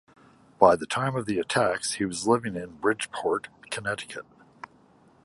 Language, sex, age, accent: English, male, 50-59, Canadian English